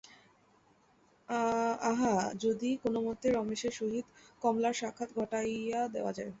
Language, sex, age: Bengali, female, 19-29